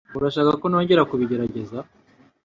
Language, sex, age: Kinyarwanda, female, 19-29